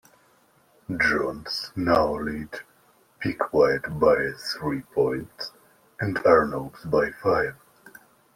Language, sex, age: English, male, 19-29